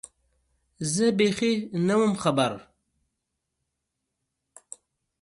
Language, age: Pashto, 30-39